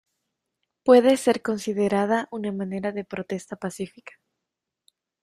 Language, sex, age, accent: Spanish, female, 19-29, América central